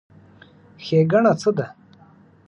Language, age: Pashto, 30-39